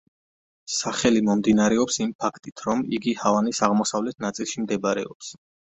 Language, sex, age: Georgian, male, 30-39